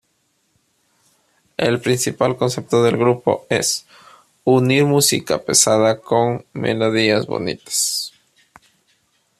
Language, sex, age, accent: Spanish, male, 40-49, Andino-Pacífico: Colombia, Perú, Ecuador, oeste de Bolivia y Venezuela andina